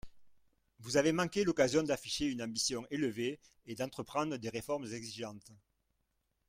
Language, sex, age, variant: French, male, 50-59, Français de métropole